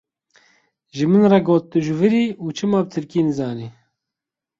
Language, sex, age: Kurdish, male, 30-39